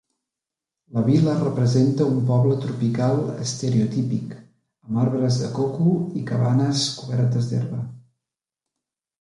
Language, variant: Catalan, Central